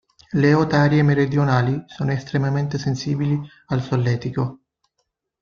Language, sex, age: Italian, male, 19-29